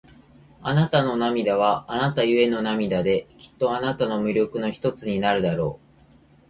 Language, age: Japanese, 30-39